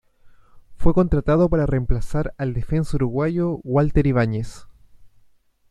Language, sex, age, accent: Spanish, male, 19-29, Chileno: Chile, Cuyo